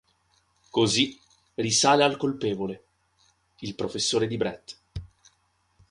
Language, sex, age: Italian, male, 19-29